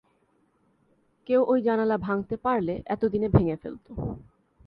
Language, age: Bengali, 19-29